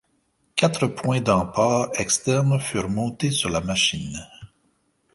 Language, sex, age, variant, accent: French, male, 50-59, Français d'Amérique du Nord, Français du Canada